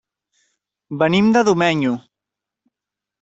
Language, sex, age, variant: Catalan, male, 30-39, Central